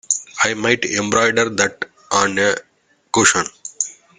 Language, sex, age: English, male, 40-49